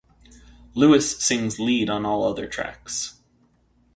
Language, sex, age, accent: English, male, 30-39, United States English